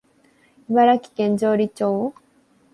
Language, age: Japanese, 19-29